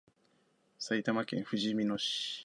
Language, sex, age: Japanese, male, 19-29